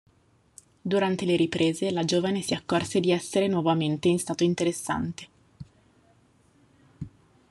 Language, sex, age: Italian, female, 30-39